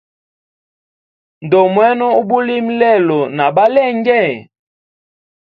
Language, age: Hemba, 19-29